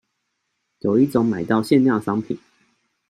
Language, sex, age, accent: Chinese, male, 30-39, 出生地：臺北市